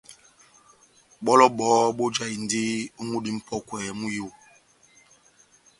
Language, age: Batanga, 40-49